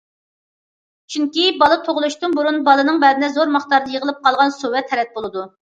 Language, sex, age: Uyghur, female, 40-49